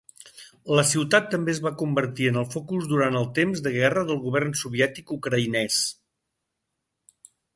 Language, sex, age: Catalan, male, 60-69